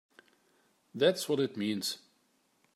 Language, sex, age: English, male, 50-59